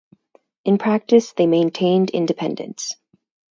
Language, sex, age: English, female, 19-29